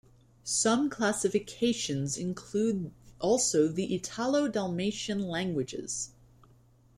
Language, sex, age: English, female, 19-29